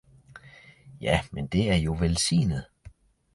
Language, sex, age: Danish, male, 40-49